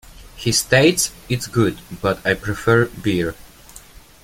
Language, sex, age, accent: English, male, 19-29, United States English